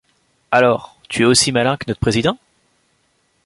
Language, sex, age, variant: French, male, 19-29, Français de métropole